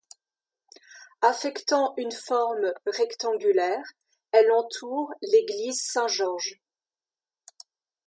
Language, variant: French, Français de métropole